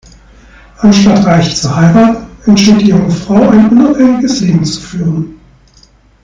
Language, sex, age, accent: German, male, 40-49, Deutschland Deutsch